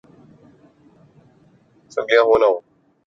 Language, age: Urdu, 19-29